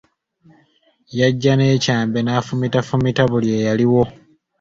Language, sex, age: Ganda, male, 19-29